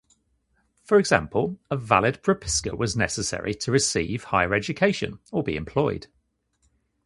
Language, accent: English, England English